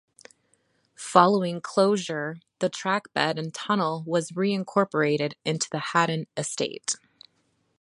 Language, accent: English, United States English